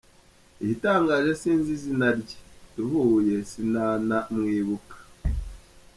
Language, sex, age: Kinyarwanda, male, 30-39